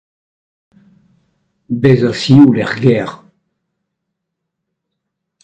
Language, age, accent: Breton, 70-79, Leoneg